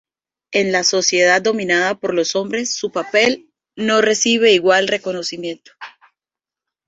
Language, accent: Spanish, España: Norte peninsular (Asturias, Castilla y León, Cantabria, País Vasco, Navarra, Aragón, La Rioja, Guadalajara, Cuenca)